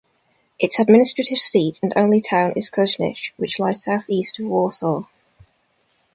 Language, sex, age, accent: English, female, 19-29, England English